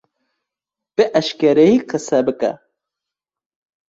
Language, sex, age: Kurdish, male, 19-29